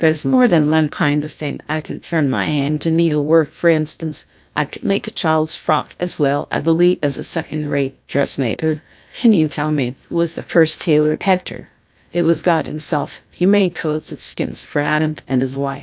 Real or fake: fake